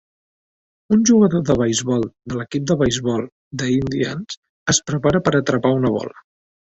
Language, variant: Catalan, Central